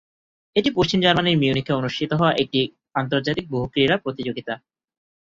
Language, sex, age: Bengali, male, 19-29